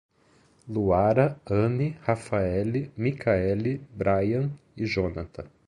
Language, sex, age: Portuguese, male, 30-39